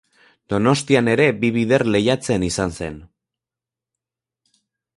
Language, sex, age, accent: Basque, male, 19-29, Mendebalekoa (Araba, Bizkaia, Gipuzkoako mendebaleko herri batzuk)